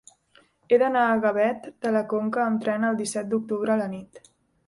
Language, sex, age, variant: Catalan, female, 19-29, Central